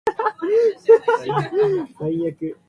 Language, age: English, under 19